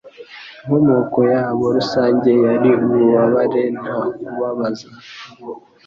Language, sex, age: Kinyarwanda, male, under 19